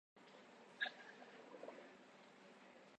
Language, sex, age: Adamawa Fulfulde, female, under 19